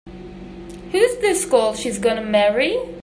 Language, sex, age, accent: English, female, 19-29, England English